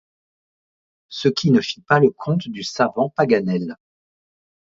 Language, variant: French, Français de métropole